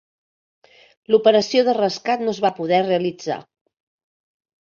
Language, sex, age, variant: Catalan, female, 50-59, Central